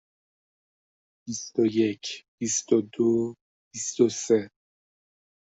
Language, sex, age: Persian, male, 30-39